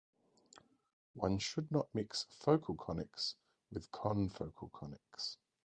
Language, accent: English, Australian English